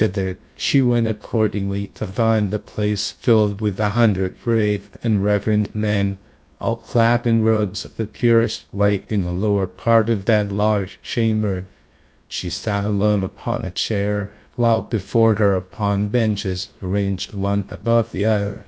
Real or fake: fake